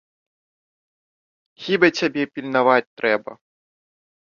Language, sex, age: Belarusian, male, 19-29